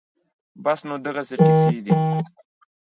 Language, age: Pashto, 19-29